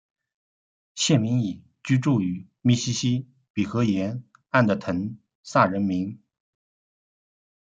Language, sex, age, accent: Chinese, male, 30-39, 出生地：江苏省